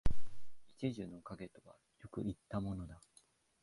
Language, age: Japanese, 19-29